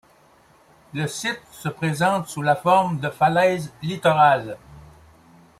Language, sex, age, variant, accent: French, male, 60-69, Français d'Amérique du Nord, Français du Canada